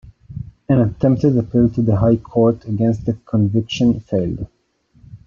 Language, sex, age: English, male, 19-29